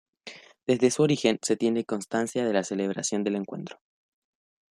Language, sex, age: Spanish, male, 19-29